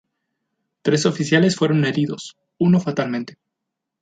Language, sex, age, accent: Spanish, male, 19-29, México